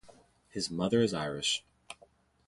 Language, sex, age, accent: English, male, 19-29, United States English